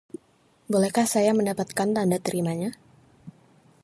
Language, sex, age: Indonesian, female, 19-29